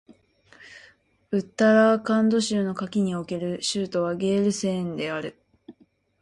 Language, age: Japanese, 19-29